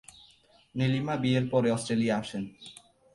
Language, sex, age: Bengali, male, 19-29